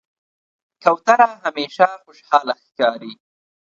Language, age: Pashto, 19-29